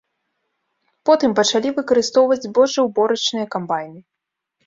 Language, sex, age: Belarusian, female, 19-29